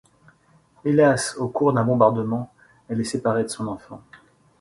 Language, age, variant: French, 40-49, Français de métropole